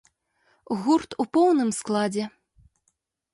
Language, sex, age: Belarusian, female, 19-29